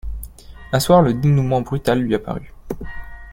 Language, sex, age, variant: French, male, 19-29, Français de métropole